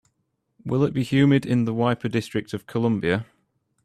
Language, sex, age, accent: English, male, 19-29, England English